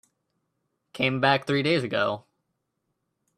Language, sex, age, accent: English, male, 19-29, United States English